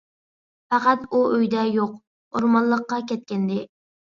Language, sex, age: Uyghur, female, under 19